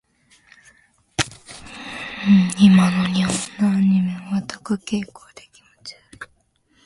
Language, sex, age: Japanese, female, 19-29